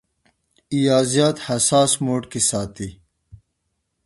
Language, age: Pashto, 30-39